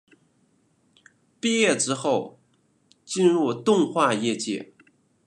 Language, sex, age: Chinese, male, 30-39